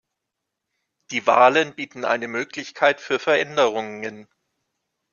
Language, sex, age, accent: German, male, 40-49, Deutschland Deutsch